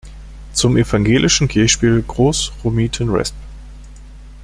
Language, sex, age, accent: German, male, 40-49, Deutschland Deutsch